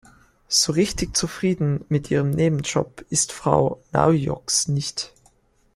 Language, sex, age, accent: German, male, 19-29, Österreichisches Deutsch